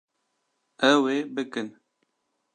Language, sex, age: Kurdish, male, under 19